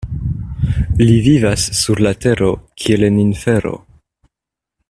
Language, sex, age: Esperanto, male, 19-29